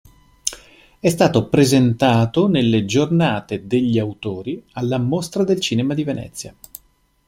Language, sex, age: Italian, male, 50-59